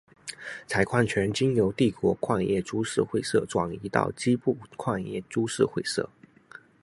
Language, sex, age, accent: Chinese, male, 19-29, 出生地：福建省